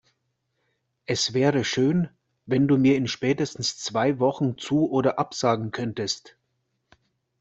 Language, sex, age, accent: German, male, 40-49, Deutschland Deutsch